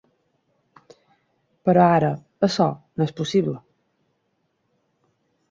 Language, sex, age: Catalan, female, 40-49